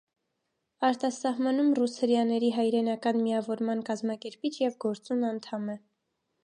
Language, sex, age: Armenian, female, 19-29